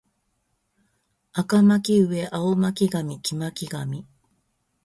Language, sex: Japanese, female